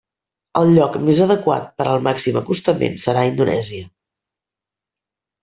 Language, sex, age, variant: Catalan, female, 40-49, Central